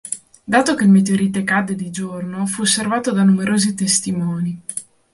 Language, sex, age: Italian, female, 19-29